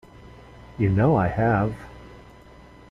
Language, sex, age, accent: English, male, 40-49, United States English